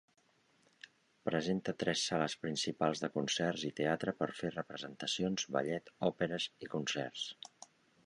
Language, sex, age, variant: Catalan, male, 50-59, Central